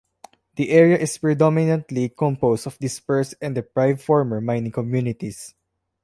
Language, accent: English, Filipino